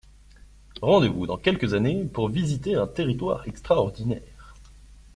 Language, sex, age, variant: French, male, 30-39, Français de métropole